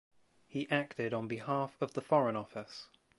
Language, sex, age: English, male, 19-29